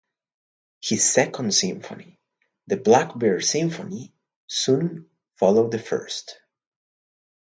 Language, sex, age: English, male, 19-29